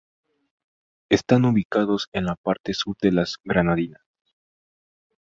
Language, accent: Spanish, México